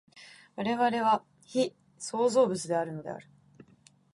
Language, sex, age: Japanese, female, 19-29